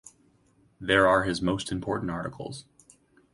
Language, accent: English, United States English